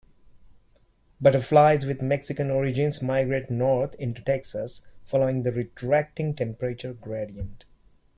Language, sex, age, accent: English, male, 30-39, India and South Asia (India, Pakistan, Sri Lanka)